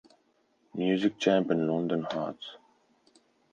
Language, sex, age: English, female, 19-29